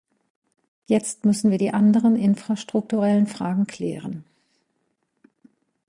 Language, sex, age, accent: German, female, 50-59, Deutschland Deutsch